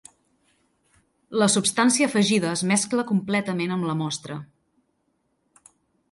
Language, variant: Catalan, Central